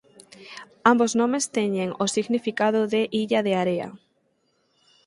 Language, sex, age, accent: Galician, female, 19-29, Oriental (común en zona oriental)